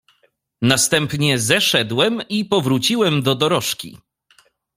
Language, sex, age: Polish, male, 30-39